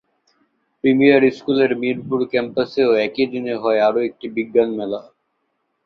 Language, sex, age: Bengali, male, 19-29